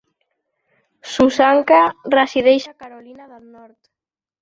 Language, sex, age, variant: Catalan, male, under 19, Central